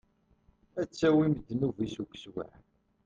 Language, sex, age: Kabyle, male, 30-39